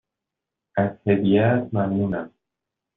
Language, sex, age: Persian, male, 19-29